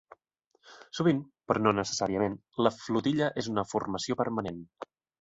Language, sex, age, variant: Catalan, male, 19-29, Central